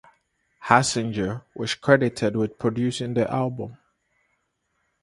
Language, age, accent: English, 19-29, United States English; Southern African (South Africa, Zimbabwe, Namibia)